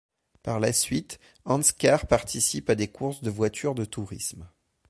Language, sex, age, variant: French, male, 30-39, Français de métropole